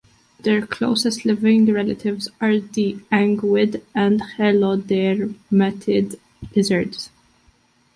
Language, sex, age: English, female, 19-29